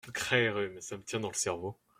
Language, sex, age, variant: French, male, under 19, Français de métropole